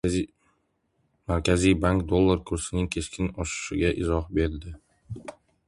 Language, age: Uzbek, 19-29